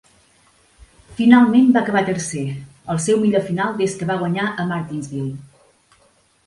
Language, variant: Catalan, Central